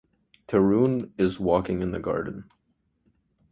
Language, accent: English, Canadian English